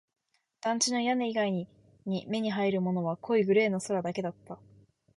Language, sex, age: Japanese, female, 19-29